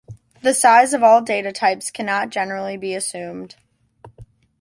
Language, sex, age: English, female, under 19